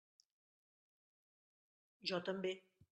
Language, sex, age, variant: Catalan, female, 40-49, Central